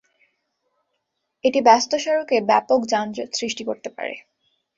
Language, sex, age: Bengali, female, 19-29